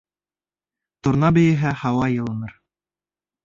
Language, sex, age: Bashkir, male, 19-29